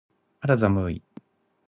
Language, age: Japanese, 30-39